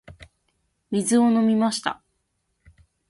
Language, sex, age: Japanese, female, 19-29